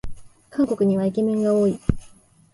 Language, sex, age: Japanese, female, 19-29